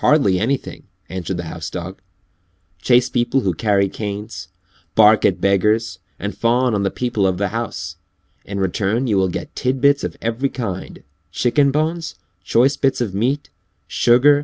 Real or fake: real